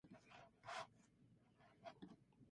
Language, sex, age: Japanese, male, 19-29